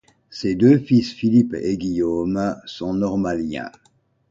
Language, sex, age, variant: French, male, 60-69, Français de métropole